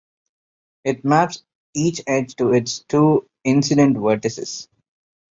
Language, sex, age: English, male, 19-29